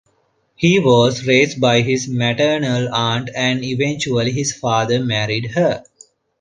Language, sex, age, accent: English, male, 30-39, India and South Asia (India, Pakistan, Sri Lanka)